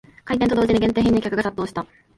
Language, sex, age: Japanese, female, 19-29